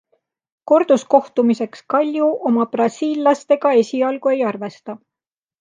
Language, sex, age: Estonian, female, 30-39